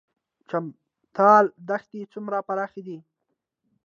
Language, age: Pashto, 19-29